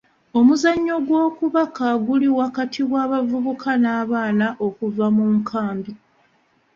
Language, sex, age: Ganda, female, 30-39